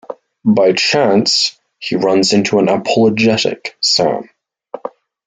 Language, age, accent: English, 19-29, Irish English